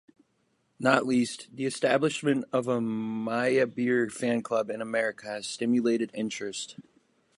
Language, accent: English, United States English